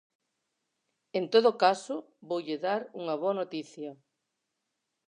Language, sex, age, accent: Galician, female, 40-49, Normativo (estándar)